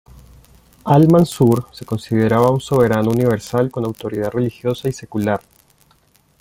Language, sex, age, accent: Spanish, male, 30-39, Andino-Pacífico: Colombia, Perú, Ecuador, oeste de Bolivia y Venezuela andina